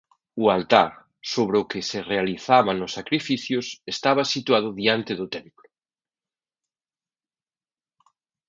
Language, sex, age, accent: Galician, male, 40-49, Central (sen gheada)